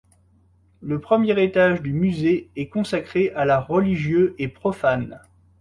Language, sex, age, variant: French, male, 30-39, Français de métropole